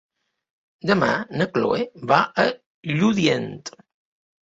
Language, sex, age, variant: Catalan, male, 50-59, Balear